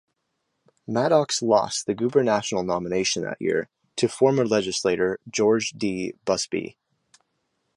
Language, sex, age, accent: English, male, 19-29, United States English